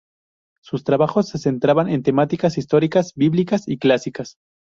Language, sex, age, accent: Spanish, male, 19-29, México